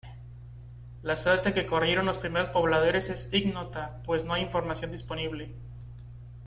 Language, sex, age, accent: Spanish, male, 19-29, México